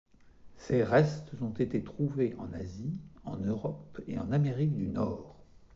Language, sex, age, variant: French, male, 40-49, Français de métropole